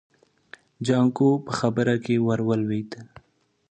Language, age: Pashto, 19-29